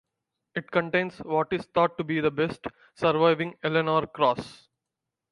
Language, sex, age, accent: English, male, 19-29, India and South Asia (India, Pakistan, Sri Lanka)